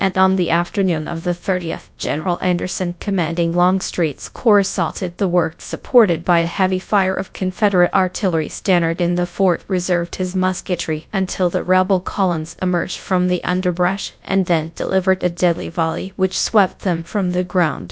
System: TTS, GradTTS